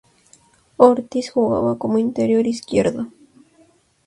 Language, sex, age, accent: Spanish, female, under 19, México